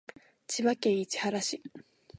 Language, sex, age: Japanese, female, 19-29